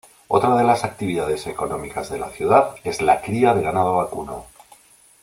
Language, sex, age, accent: Spanish, male, 40-49, España: Norte peninsular (Asturias, Castilla y León, Cantabria, País Vasco, Navarra, Aragón, La Rioja, Guadalajara, Cuenca)